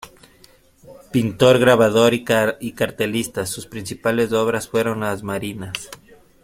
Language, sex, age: Spanish, male, 30-39